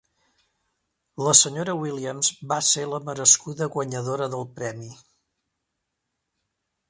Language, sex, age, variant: Catalan, male, 60-69, Central